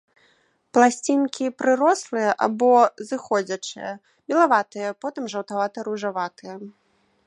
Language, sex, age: Belarusian, female, 19-29